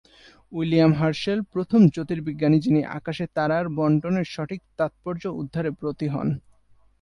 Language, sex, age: Bengali, male, 19-29